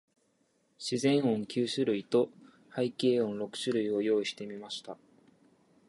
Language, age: Japanese, 19-29